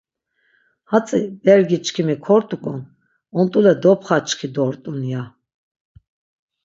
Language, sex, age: Laz, female, 60-69